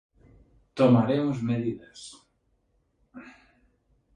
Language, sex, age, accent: Galician, male, 30-39, Normativo (estándar)